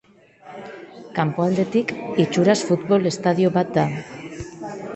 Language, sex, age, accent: Basque, female, 40-49, Mendebalekoa (Araba, Bizkaia, Gipuzkoako mendebaleko herri batzuk)